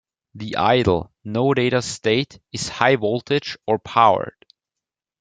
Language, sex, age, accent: English, male, 19-29, United States English